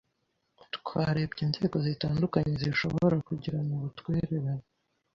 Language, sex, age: Kinyarwanda, male, under 19